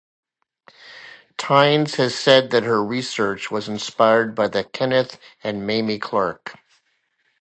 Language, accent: English, United States English